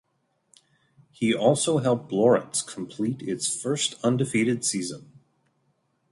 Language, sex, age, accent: English, male, 40-49, United States English